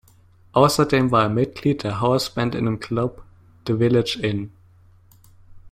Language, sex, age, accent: German, male, under 19, Deutschland Deutsch